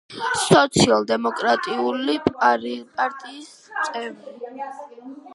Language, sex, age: Georgian, female, under 19